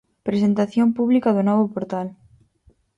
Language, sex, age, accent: Galician, female, 19-29, Central (gheada)